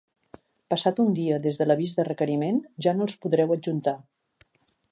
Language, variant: Catalan, Central